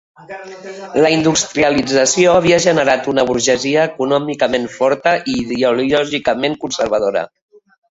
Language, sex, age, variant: Catalan, female, 50-59, Septentrional